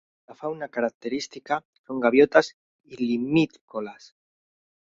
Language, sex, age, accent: Spanish, male, 19-29, España: Centro-Sur peninsular (Madrid, Toledo, Castilla-La Mancha)